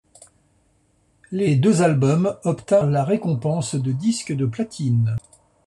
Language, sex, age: French, male, 60-69